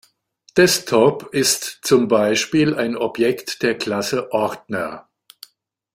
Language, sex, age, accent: German, male, 60-69, Deutschland Deutsch